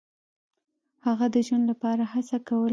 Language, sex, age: Pashto, female, 19-29